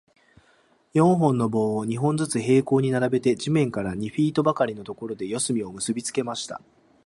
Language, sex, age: Japanese, male, 40-49